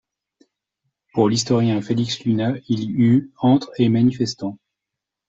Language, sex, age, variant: French, male, 40-49, Français de métropole